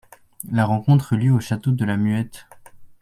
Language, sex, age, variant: French, male, under 19, Français de métropole